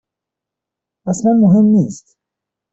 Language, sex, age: Persian, male, 30-39